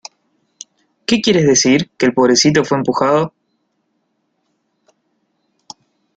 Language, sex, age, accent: Spanish, male, 19-29, Rioplatense: Argentina, Uruguay, este de Bolivia, Paraguay